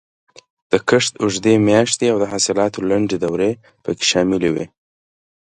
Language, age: Pashto, 19-29